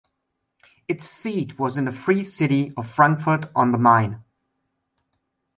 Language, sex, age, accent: English, male, 40-49, England English